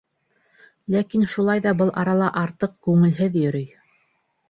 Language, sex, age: Bashkir, female, 30-39